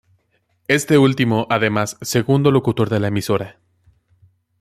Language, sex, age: Spanish, male, 19-29